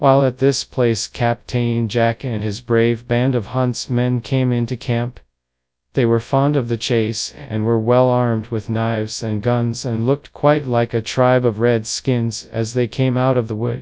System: TTS, FastPitch